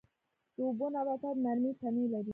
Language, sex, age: Pashto, female, 19-29